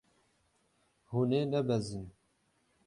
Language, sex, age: Kurdish, male, 30-39